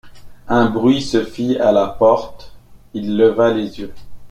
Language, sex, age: French, male, 40-49